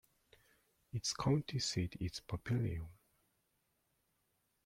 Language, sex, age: English, male, 40-49